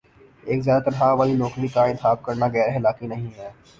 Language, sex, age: Urdu, male, 19-29